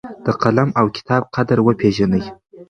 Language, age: Pashto, 19-29